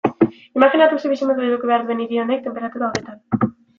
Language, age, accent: Basque, under 19, Mendebalekoa (Araba, Bizkaia, Gipuzkoako mendebaleko herri batzuk)